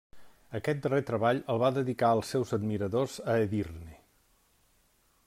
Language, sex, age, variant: Catalan, male, 50-59, Central